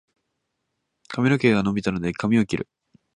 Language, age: Japanese, 19-29